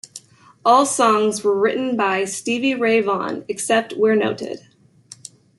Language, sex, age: English, female, 30-39